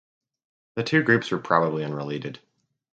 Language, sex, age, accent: English, male, under 19, United States English